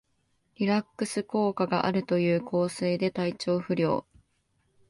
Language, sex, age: Japanese, female, 19-29